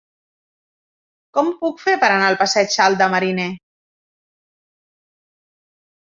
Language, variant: Catalan, Central